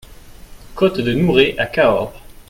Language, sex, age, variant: French, male, 19-29, Français de métropole